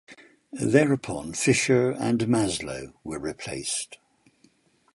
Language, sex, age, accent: English, male, 70-79, England English